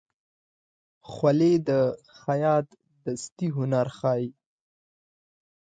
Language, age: Pashto, 19-29